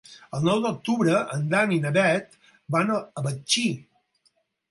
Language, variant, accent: Catalan, Balear, balear